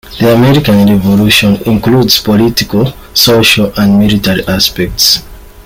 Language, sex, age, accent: English, male, 30-39, Southern African (South Africa, Zimbabwe, Namibia)